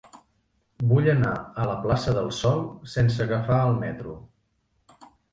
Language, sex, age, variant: Catalan, male, 40-49, Central